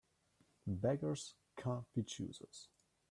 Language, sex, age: English, male, 19-29